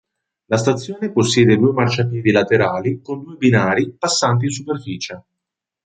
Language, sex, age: Italian, male, 30-39